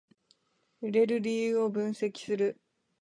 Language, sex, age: Japanese, female, 19-29